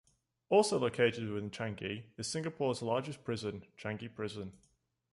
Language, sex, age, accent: English, male, 19-29, England English